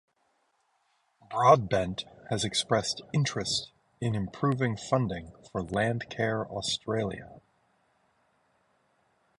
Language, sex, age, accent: English, male, 30-39, United States English